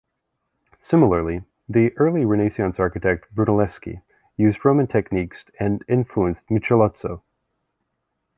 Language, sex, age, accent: English, male, 30-39, United States English